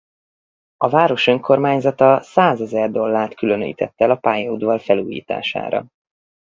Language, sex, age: Hungarian, male, 30-39